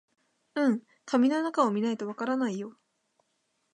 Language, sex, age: Japanese, female, 19-29